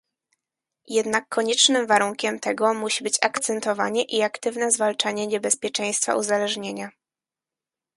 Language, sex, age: Polish, female, 19-29